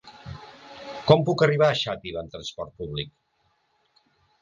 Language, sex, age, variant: Catalan, male, 50-59, Central